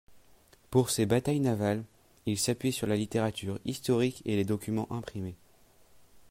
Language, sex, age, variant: French, male, under 19, Français de métropole